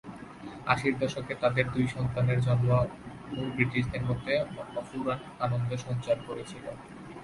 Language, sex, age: Bengali, male, 19-29